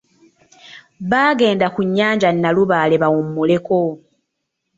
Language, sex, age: Ganda, female, 19-29